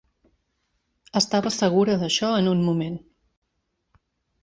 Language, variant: Catalan, Central